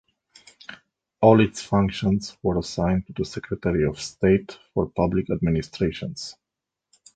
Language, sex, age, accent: English, male, 30-39, United States English